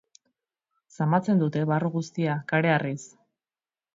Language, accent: Basque, Erdialdekoa edo Nafarra (Gipuzkoa, Nafarroa)